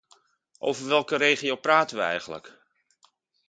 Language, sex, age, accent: Dutch, male, 40-49, Nederlands Nederlands